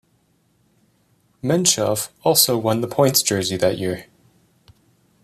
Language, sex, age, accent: English, male, 30-39, United States English